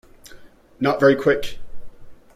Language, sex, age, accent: English, male, 40-49, United States English